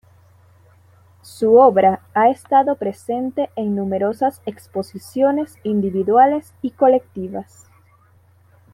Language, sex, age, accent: Spanish, female, 19-29, Caribe: Cuba, Venezuela, Puerto Rico, República Dominicana, Panamá, Colombia caribeña, México caribeño, Costa del golfo de México